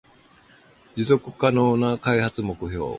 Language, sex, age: Japanese, male, 70-79